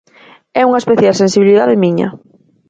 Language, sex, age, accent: Galician, female, 19-29, Central (gheada)